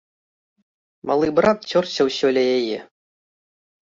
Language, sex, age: Belarusian, male, 30-39